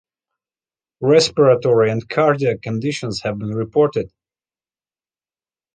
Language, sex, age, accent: English, male, 30-39, United States English